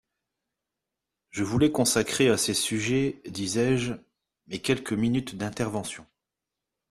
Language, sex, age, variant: French, male, 40-49, Français de métropole